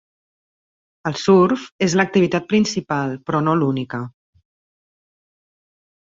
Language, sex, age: Catalan, female, 50-59